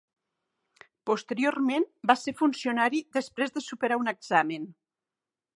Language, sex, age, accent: Catalan, female, 60-69, occidental